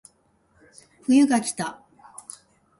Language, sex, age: Japanese, female, 60-69